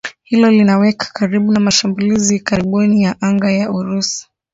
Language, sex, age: Swahili, female, 19-29